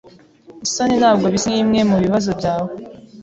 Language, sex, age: Kinyarwanda, female, 19-29